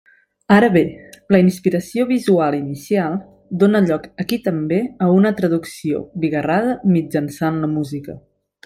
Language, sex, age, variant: Catalan, female, 19-29, Nord-Occidental